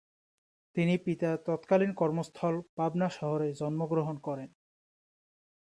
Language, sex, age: Bengali, male, 19-29